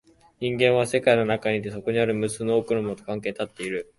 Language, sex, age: Japanese, male, 19-29